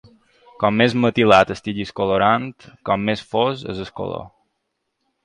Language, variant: Catalan, Balear